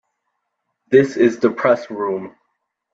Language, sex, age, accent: English, male, under 19, United States English